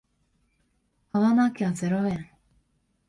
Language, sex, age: Japanese, female, 19-29